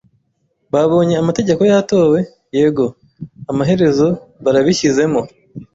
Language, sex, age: Kinyarwanda, male, 30-39